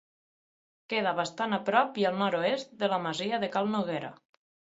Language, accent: Catalan, Tortosí; Ebrenc